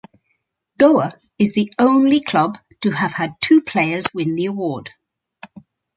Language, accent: English, England English